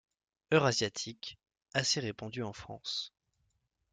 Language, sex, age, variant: French, male, 19-29, Français de métropole